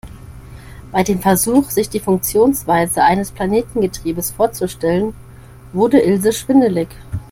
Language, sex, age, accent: German, female, 19-29, Deutschland Deutsch